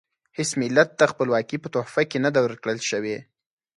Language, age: Pashto, 19-29